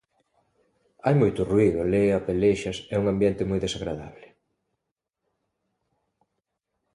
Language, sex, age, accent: Galician, male, 30-39, Central (gheada)